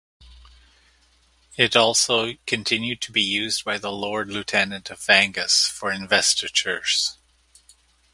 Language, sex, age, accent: English, male, 50-59, Canadian English